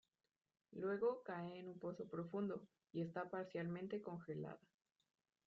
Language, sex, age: Spanish, female, 19-29